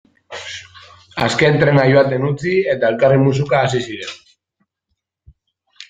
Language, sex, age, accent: Basque, male, under 19, Mendebalekoa (Araba, Bizkaia, Gipuzkoako mendebaleko herri batzuk)